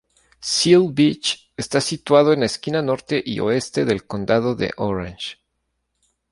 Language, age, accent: Spanish, 30-39, México